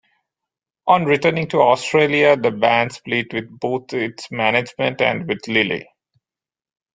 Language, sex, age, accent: English, male, 40-49, India and South Asia (India, Pakistan, Sri Lanka)